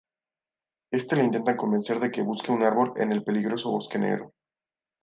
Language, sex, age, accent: Spanish, male, 19-29, México